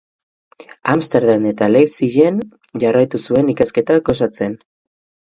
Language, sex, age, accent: Basque, male, 19-29, Mendebalekoa (Araba, Bizkaia, Gipuzkoako mendebaleko herri batzuk)